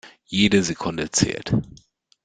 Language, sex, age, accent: German, male, 30-39, Deutschland Deutsch